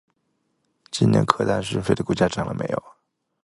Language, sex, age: Chinese, male, 19-29